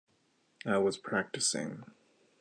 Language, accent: English, United States English